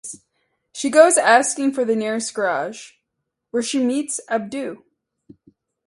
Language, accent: English, United States English